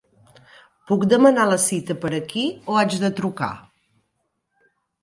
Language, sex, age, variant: Catalan, female, 40-49, Central